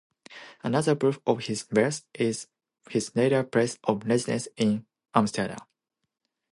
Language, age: English, 19-29